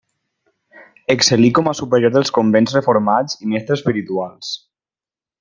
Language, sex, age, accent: Catalan, male, 19-29, valencià